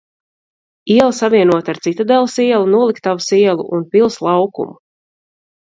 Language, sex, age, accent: Latvian, female, 30-39, Vidus dialekts